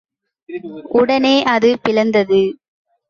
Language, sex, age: Tamil, female, under 19